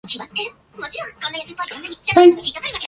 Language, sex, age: English, male, 19-29